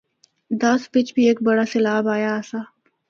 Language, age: Northern Hindko, 19-29